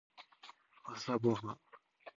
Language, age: Japanese, 19-29